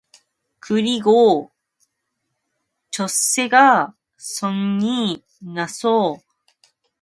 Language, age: Korean, 19-29